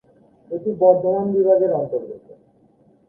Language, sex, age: Bengali, male, 19-29